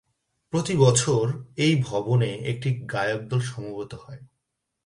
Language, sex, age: Bengali, male, 30-39